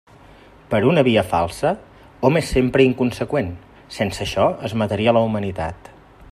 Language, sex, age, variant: Catalan, male, 30-39, Central